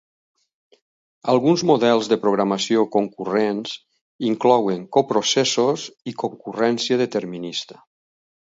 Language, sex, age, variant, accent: Catalan, male, 60-69, Valencià central, valencià